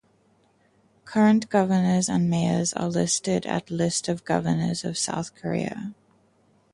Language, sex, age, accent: English, female, 19-29, Southern African (South Africa, Zimbabwe, Namibia)